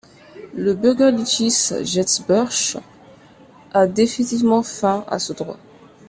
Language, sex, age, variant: French, female, 19-29, Français du nord de l'Afrique